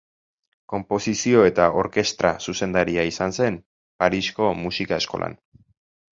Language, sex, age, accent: Basque, male, 30-39, Mendebalekoa (Araba, Bizkaia, Gipuzkoako mendebaleko herri batzuk)